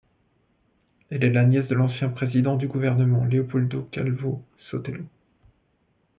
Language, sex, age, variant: French, male, 40-49, Français de métropole